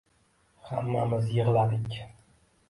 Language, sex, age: Uzbek, male, 19-29